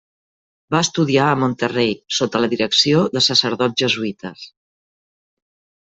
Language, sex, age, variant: Catalan, female, 50-59, Central